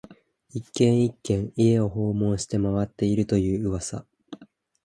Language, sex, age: Japanese, male, 19-29